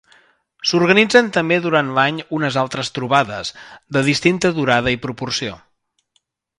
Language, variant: Catalan, Central